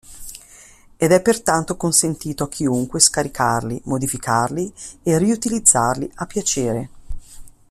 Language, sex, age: Italian, female, 50-59